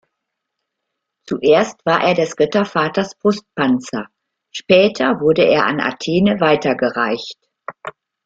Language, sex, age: German, female, 60-69